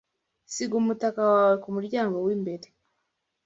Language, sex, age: Kinyarwanda, female, 19-29